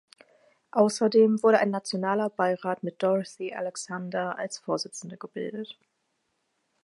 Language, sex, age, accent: German, female, 19-29, Deutschland Deutsch